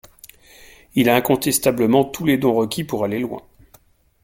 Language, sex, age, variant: French, male, 40-49, Français de métropole